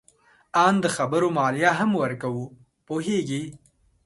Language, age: Pashto, 19-29